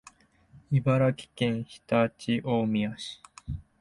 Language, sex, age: Japanese, male, 19-29